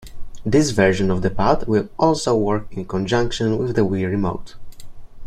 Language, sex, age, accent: English, male, under 19, United States English